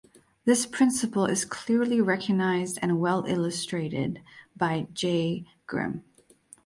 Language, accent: English, United States English